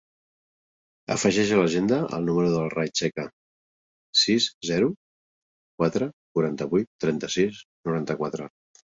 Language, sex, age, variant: Catalan, male, 50-59, Central